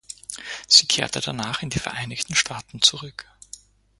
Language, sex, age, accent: German, male, 30-39, Österreichisches Deutsch